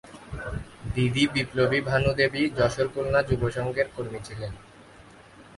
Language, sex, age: Bengali, male, 19-29